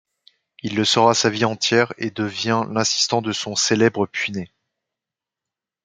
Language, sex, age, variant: French, male, 19-29, Français de métropole